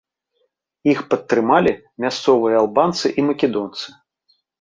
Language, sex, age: Belarusian, male, 40-49